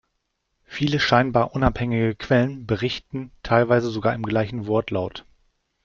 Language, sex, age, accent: German, male, 40-49, Deutschland Deutsch